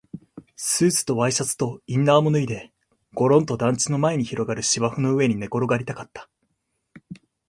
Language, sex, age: Japanese, male, 19-29